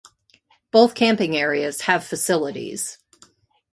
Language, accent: English, United States English